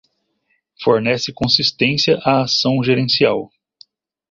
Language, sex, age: Portuguese, male, 30-39